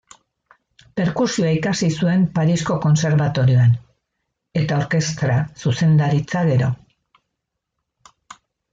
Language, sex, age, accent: Basque, female, 60-69, Erdialdekoa edo Nafarra (Gipuzkoa, Nafarroa)